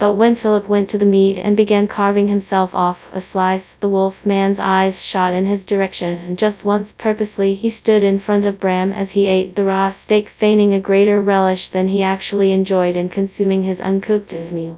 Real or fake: fake